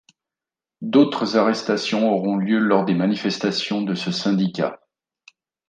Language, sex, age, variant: French, male, 40-49, Français de métropole